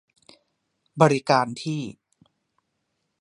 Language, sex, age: Thai, male, 30-39